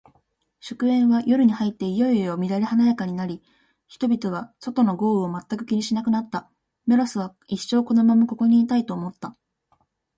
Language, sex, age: Japanese, female, 19-29